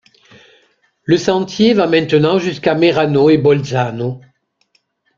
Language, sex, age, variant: French, male, 50-59, Français de métropole